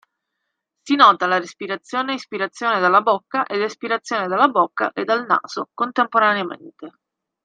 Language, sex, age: Italian, female, 19-29